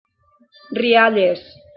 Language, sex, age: Catalan, female, 30-39